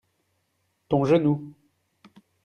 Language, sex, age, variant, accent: French, male, 30-39, Français d'Europe, Français de Belgique